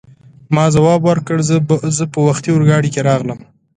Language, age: Pashto, 30-39